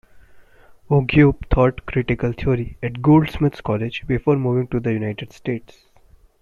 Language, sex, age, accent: English, male, under 19, India and South Asia (India, Pakistan, Sri Lanka)